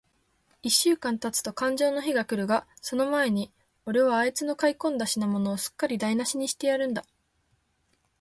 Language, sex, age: Japanese, female, 19-29